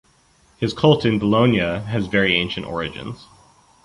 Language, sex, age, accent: English, male, 30-39, United States English